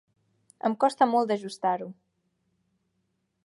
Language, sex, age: Catalan, female, under 19